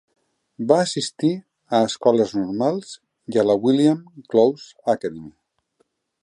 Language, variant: Catalan, Central